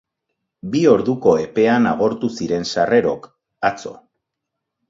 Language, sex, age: Basque, male, 40-49